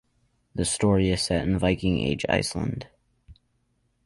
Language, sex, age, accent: English, male, under 19, United States English